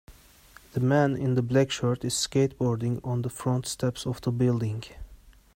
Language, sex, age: English, male, 19-29